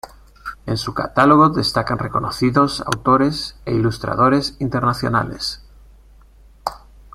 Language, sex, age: Spanish, male, 40-49